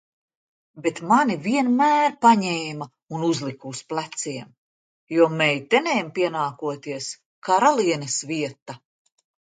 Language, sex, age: Latvian, female, 60-69